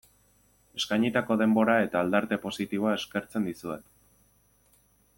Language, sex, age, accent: Basque, male, 19-29, Erdialdekoa edo Nafarra (Gipuzkoa, Nafarroa)